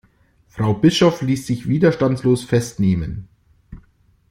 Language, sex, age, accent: German, male, 40-49, Deutschland Deutsch